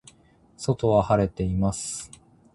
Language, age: Japanese, 19-29